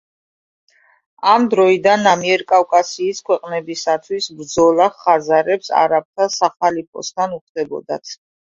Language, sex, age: Georgian, female, 40-49